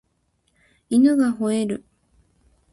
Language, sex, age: Japanese, female, 19-29